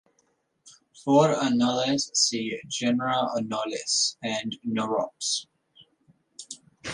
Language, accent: English, Australian English